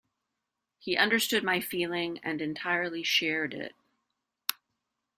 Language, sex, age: English, female, 50-59